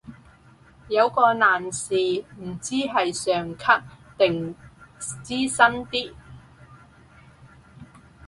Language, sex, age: Cantonese, female, 30-39